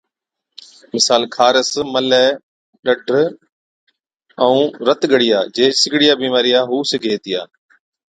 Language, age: Od, 50-59